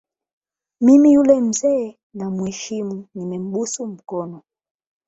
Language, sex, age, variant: Swahili, female, 19-29, Kiswahili cha Bara ya Tanzania